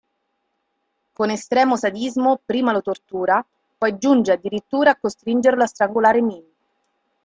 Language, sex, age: Italian, female, 30-39